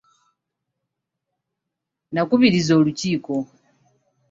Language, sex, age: Ganda, female, 19-29